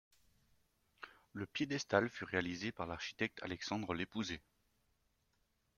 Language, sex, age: French, male, 30-39